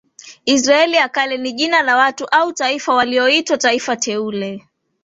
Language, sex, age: Swahili, female, 19-29